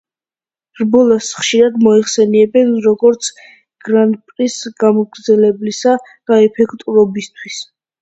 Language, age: Georgian, under 19